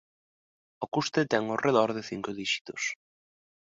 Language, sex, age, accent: Galician, male, 19-29, Normativo (estándar)